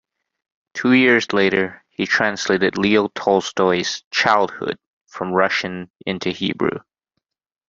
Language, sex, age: English, male, 19-29